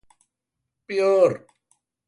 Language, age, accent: Galician, 70-79, Atlántico (seseo e gheada)